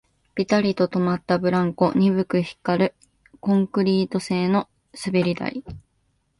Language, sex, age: Japanese, female, 19-29